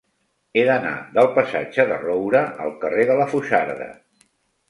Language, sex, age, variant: Catalan, male, 60-69, Central